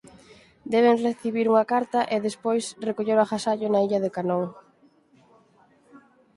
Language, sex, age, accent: Galician, female, 19-29, Atlántico (seseo e gheada)